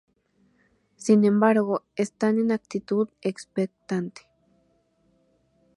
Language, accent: Spanish, México